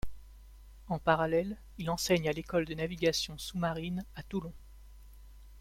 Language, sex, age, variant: French, male, 19-29, Français de métropole